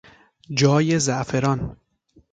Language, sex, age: Persian, male, 19-29